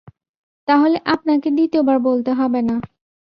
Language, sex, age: Bengali, female, 19-29